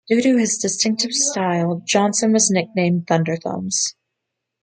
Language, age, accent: English, 19-29, United States English